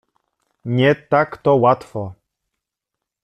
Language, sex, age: Polish, male, 19-29